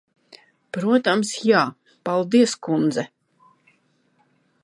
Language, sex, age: Latvian, female, 50-59